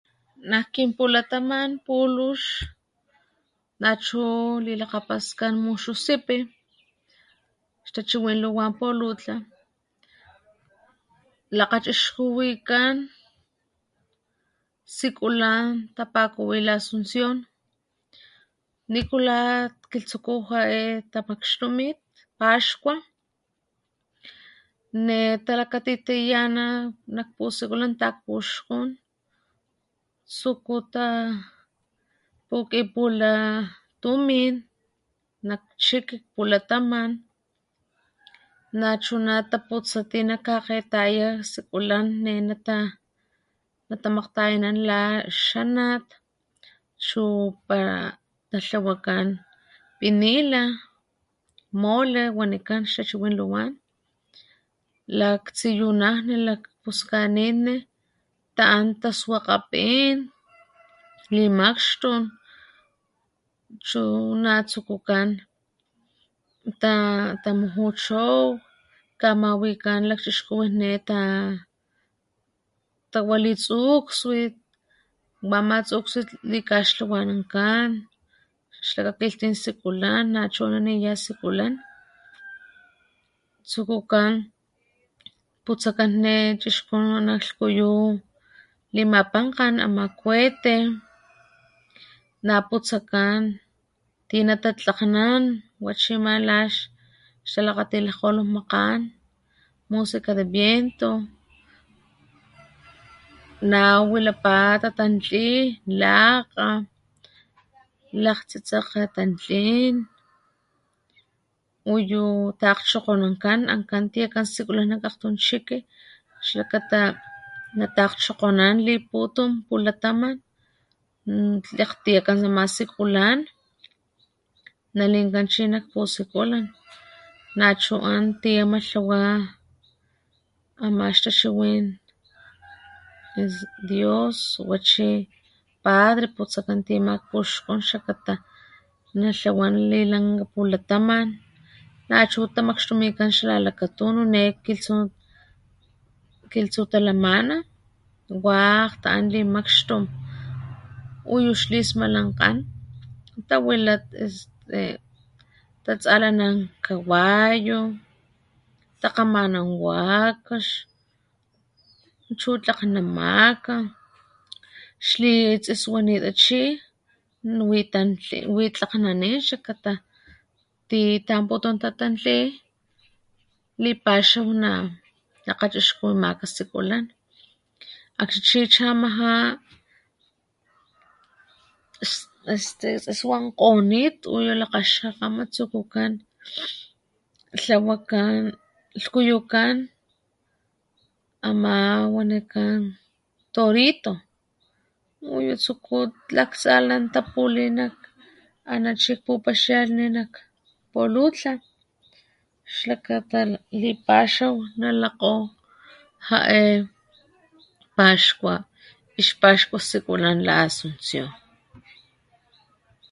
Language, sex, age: Papantla Totonac, female, 30-39